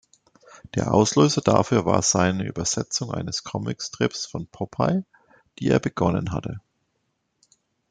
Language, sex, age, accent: German, male, 40-49, Deutschland Deutsch